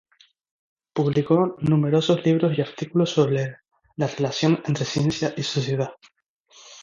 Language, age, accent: Spanish, 19-29, España: Islas Canarias